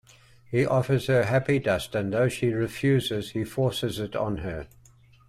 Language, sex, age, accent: English, male, 70-79, New Zealand English